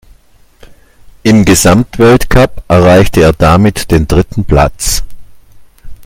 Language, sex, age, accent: German, male, 60-69, Deutschland Deutsch